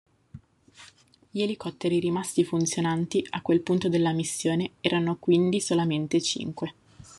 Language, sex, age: Italian, female, 30-39